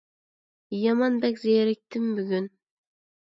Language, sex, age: Uyghur, female, under 19